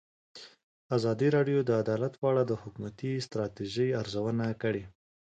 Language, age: Pashto, 19-29